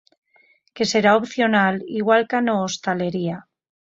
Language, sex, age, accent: Galician, female, 30-39, Normativo (estándar)